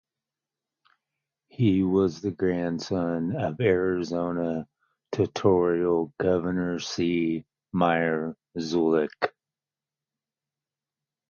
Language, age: English, 50-59